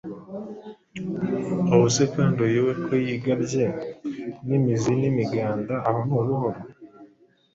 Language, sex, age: Kinyarwanda, male, 19-29